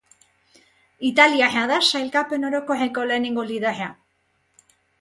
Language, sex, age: Basque, female, 40-49